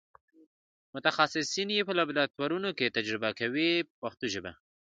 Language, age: Pashto, 19-29